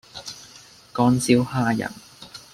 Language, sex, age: Cantonese, male, 19-29